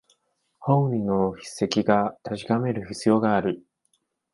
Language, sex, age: Japanese, male, 19-29